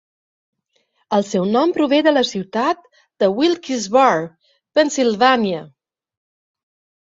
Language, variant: Catalan, Balear